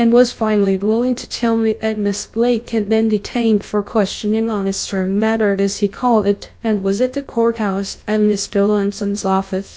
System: TTS, GlowTTS